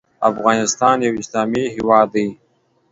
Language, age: Pashto, 19-29